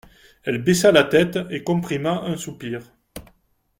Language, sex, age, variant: French, male, 40-49, Français de métropole